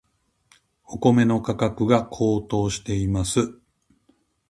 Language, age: Japanese, 50-59